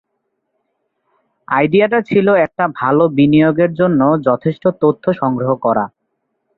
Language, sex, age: Bengali, male, 19-29